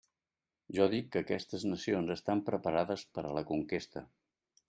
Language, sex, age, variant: Catalan, male, 60-69, Central